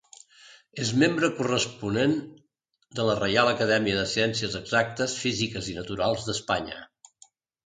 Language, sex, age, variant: Catalan, male, 60-69, Central